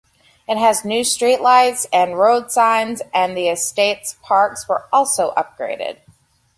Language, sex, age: English, female, 19-29